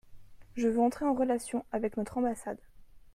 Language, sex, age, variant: French, female, 19-29, Français de métropole